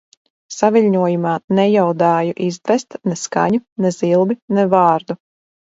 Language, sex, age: Latvian, female, 40-49